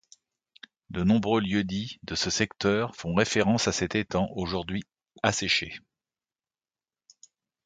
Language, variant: French, Français de métropole